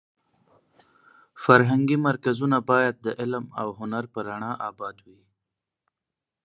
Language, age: Pashto, 19-29